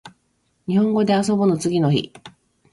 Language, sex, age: Japanese, female, 40-49